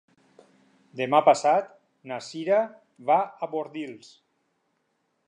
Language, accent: Catalan, valencià